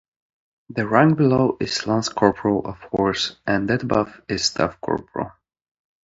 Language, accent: English, United States English